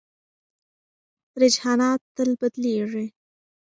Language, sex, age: Pashto, female, 19-29